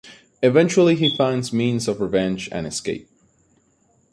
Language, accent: English, United States English